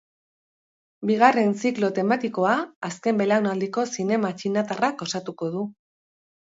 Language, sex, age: Basque, female, 50-59